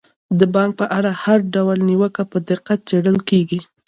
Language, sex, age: Pashto, female, 19-29